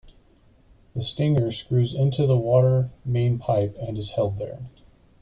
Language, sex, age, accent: English, male, 40-49, United States English